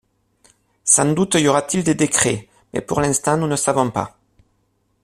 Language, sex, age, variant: French, male, 30-39, Français de métropole